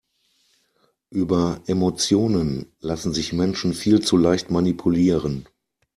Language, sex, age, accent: German, male, 40-49, Deutschland Deutsch